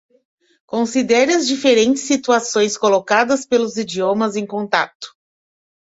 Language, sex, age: Portuguese, female, 50-59